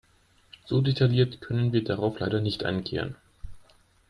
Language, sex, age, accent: German, male, under 19, Deutschland Deutsch